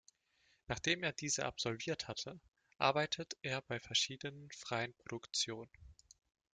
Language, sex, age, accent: German, male, 19-29, Deutschland Deutsch